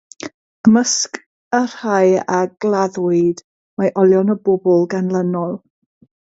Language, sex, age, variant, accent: Welsh, female, 40-49, South-Western Welsh, Y Deyrnas Unedig Cymraeg